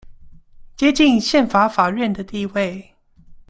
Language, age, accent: Chinese, 19-29, 出生地：桃園市